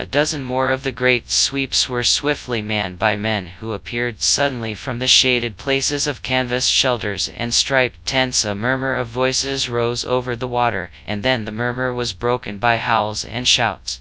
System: TTS, FastPitch